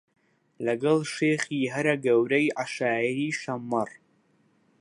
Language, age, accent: Central Kurdish, under 19, سۆرانی